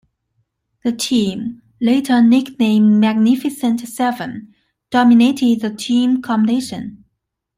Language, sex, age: English, male, 19-29